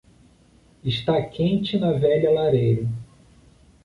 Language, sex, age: Portuguese, male, 40-49